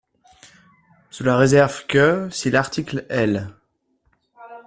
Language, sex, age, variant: French, male, 19-29, Français de métropole